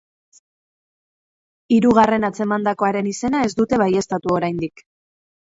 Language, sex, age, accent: Basque, female, 30-39, Mendebalekoa (Araba, Bizkaia, Gipuzkoako mendebaleko herri batzuk)